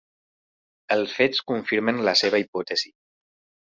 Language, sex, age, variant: Catalan, male, 40-49, Central